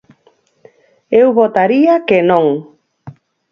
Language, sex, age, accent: Galician, female, 50-59, Normativo (estándar)